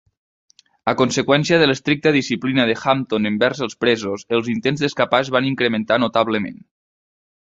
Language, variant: Catalan, Nord-Occidental